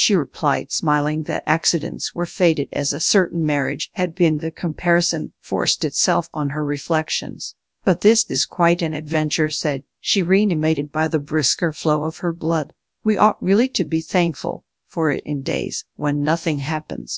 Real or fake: fake